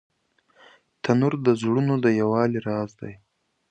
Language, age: Pashto, 19-29